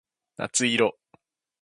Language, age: Japanese, 30-39